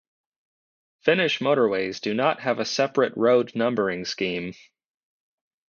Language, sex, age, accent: English, male, 30-39, United States English